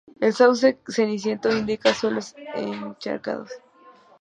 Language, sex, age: Spanish, female, 19-29